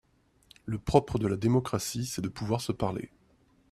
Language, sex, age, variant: French, male, 30-39, Français de métropole